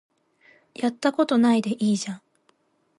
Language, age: Japanese, 19-29